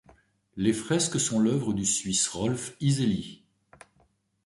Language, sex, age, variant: French, male, 60-69, Français de métropole